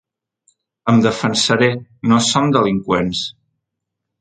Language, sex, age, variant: Catalan, male, 30-39, Central